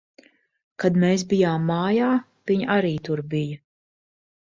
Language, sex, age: Latvian, female, 30-39